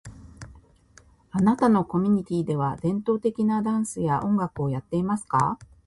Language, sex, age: English, female, 50-59